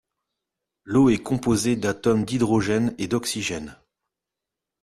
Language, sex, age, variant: French, male, 40-49, Français de métropole